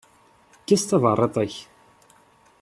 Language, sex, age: Kabyle, male, 30-39